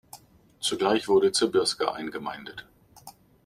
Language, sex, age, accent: German, male, 50-59, Deutschland Deutsch